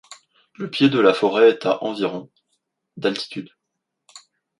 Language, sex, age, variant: French, male, 19-29, Français de métropole